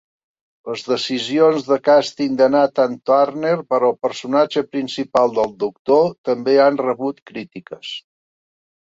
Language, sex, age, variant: Catalan, male, 60-69, Central